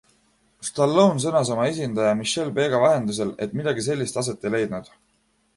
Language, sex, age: Estonian, male, 19-29